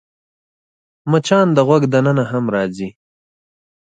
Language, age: Pashto, 19-29